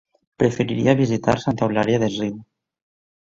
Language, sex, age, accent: Catalan, male, 19-29, valencià